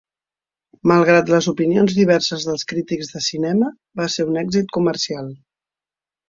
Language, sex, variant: Catalan, female, Central